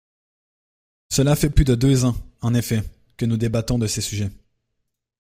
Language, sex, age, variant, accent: French, male, 19-29, Français d'Amérique du Nord, Français du Canada